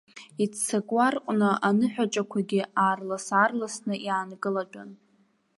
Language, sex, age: Abkhazian, female, 19-29